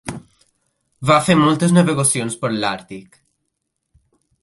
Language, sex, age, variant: Catalan, male, under 19, Balear